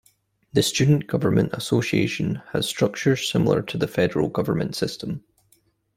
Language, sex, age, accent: English, male, 19-29, Scottish English